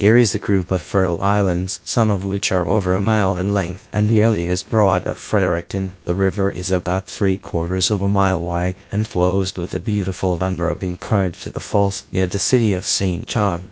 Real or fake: fake